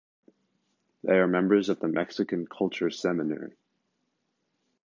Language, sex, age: English, male, under 19